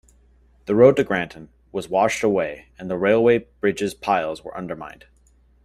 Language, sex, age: English, male, 19-29